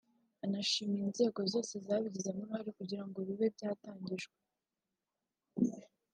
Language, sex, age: Kinyarwanda, female, under 19